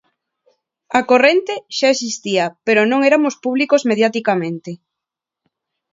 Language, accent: Galician, Neofalante